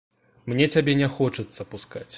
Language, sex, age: Belarusian, male, 19-29